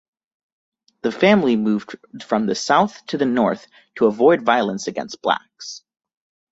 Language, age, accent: English, 19-29, United States English